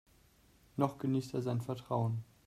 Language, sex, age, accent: German, male, 19-29, Deutschland Deutsch